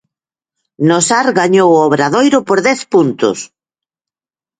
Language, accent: Galician, Normativo (estándar)